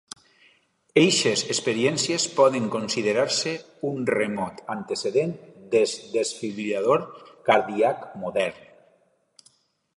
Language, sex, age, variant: Catalan, male, 50-59, Alacantí